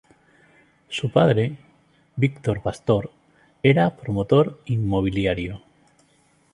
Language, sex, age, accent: Spanish, male, 50-59, España: Sur peninsular (Andalucia, Extremadura, Murcia)